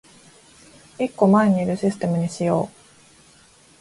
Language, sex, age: Japanese, female, 19-29